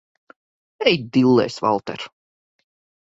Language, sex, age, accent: Latvian, female, 50-59, Vidzemes